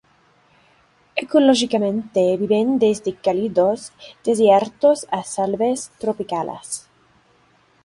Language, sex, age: Spanish, female, 30-39